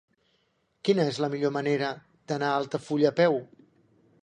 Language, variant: Catalan, Central